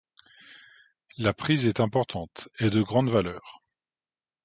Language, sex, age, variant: French, male, 40-49, Français de métropole